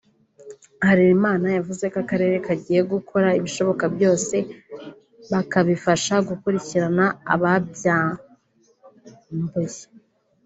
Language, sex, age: Kinyarwanda, female, under 19